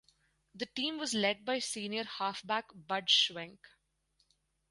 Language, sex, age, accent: English, female, 19-29, India and South Asia (India, Pakistan, Sri Lanka)